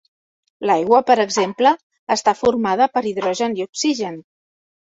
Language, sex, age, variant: Catalan, female, 50-59, Central